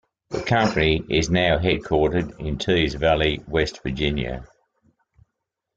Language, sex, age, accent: English, male, 60-69, Australian English